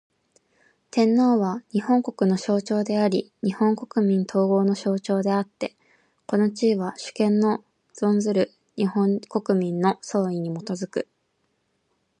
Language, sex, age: Japanese, female, 19-29